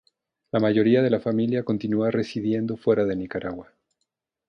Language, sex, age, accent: Spanish, male, 40-49, México